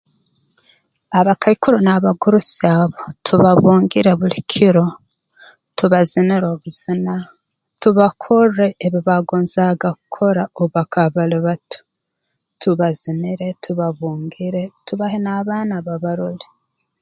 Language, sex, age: Tooro, female, 40-49